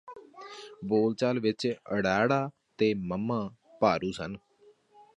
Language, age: Punjabi, 30-39